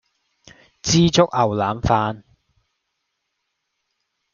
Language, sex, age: Cantonese, male, 19-29